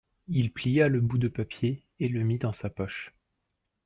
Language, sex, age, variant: French, male, 30-39, Français de métropole